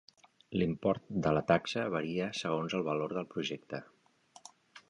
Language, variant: Catalan, Central